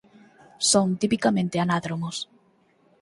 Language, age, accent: Galician, 19-29, Normativo (estándar)